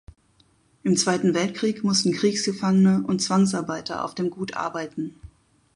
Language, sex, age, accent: German, female, 40-49, Deutschland Deutsch